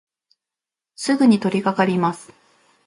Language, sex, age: Japanese, female, 30-39